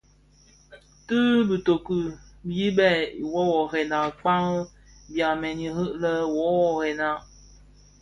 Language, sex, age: Bafia, female, 30-39